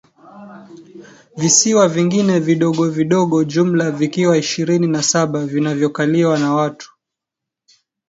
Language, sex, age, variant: Swahili, male, 19-29, Kiswahili cha Bara ya Kenya